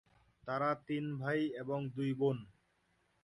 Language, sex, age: Bengali, male, 19-29